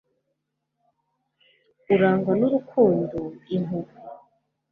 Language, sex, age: Kinyarwanda, female, 19-29